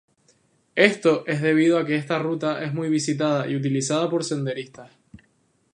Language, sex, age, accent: Spanish, male, 19-29, España: Islas Canarias